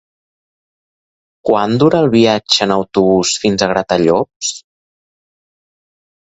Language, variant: Catalan, Central